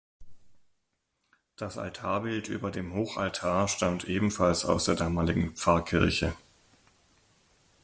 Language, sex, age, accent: German, male, 40-49, Deutschland Deutsch